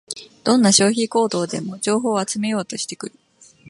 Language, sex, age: Japanese, female, 19-29